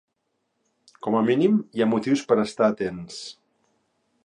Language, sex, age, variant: Catalan, male, 50-59, Central